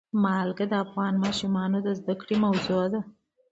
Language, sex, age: Pashto, female, 30-39